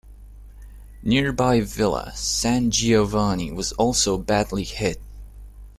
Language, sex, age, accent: English, male, 19-29, United States English